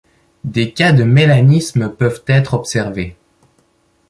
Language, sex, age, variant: French, male, 19-29, Français de métropole